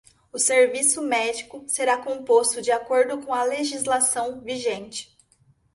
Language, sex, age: Portuguese, female, 30-39